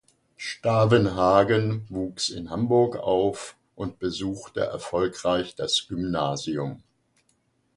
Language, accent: German, Deutschland Deutsch